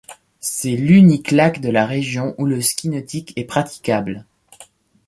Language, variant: French, Français de métropole